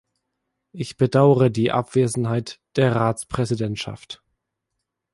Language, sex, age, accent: German, male, 19-29, Deutschland Deutsch